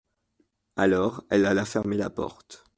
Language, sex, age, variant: French, male, 19-29, Français de métropole